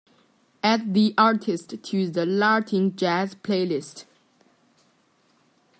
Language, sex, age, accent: English, male, under 19, England English